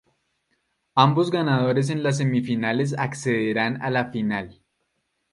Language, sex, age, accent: Spanish, male, 19-29, Andino-Pacífico: Colombia, Perú, Ecuador, oeste de Bolivia y Venezuela andina